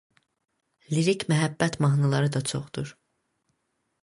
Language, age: Azerbaijani, under 19